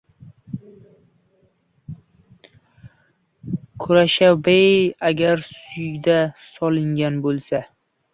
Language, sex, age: Uzbek, male, 19-29